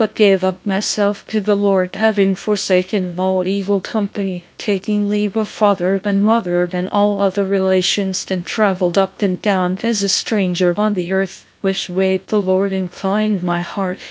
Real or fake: fake